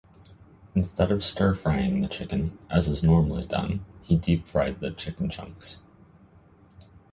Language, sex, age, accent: English, male, under 19, United States English